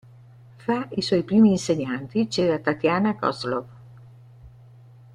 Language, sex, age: Italian, female, 70-79